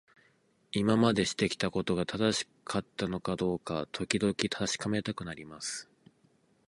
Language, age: Japanese, 19-29